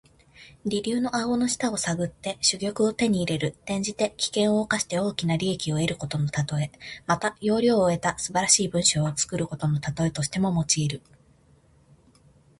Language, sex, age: Japanese, female, 19-29